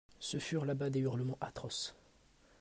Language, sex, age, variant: French, male, 30-39, Français de métropole